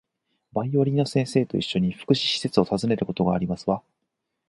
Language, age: Japanese, 40-49